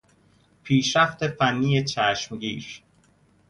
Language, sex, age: Persian, male, 30-39